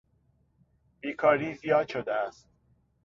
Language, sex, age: Persian, male, 30-39